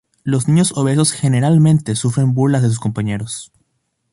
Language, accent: Spanish, México